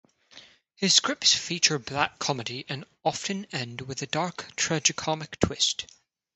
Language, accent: English, United States English; India and South Asia (India, Pakistan, Sri Lanka)